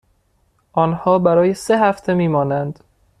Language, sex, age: Persian, male, 19-29